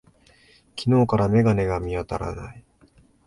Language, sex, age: Japanese, male, 19-29